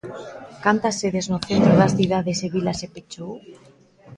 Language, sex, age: Galician, female, 40-49